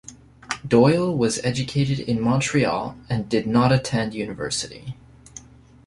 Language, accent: English, United States English